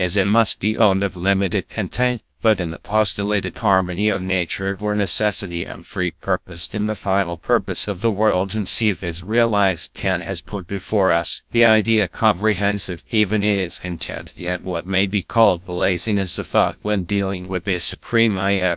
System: TTS, GlowTTS